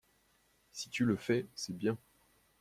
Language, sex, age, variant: French, male, 19-29, Français de métropole